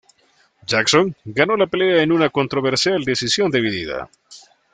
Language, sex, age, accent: Spanish, male, 30-39, América central